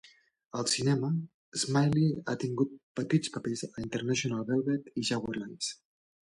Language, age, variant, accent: Catalan, 30-39, Central, central